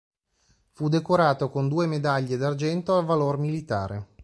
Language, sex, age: Italian, male, 30-39